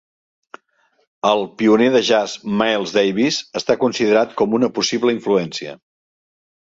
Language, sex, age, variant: Catalan, male, 60-69, Central